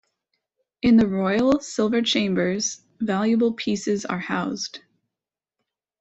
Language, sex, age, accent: English, female, 30-39, United States English